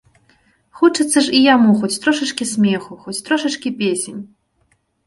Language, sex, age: Belarusian, female, 30-39